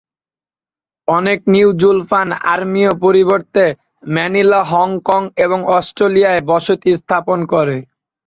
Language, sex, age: Bengali, male, 19-29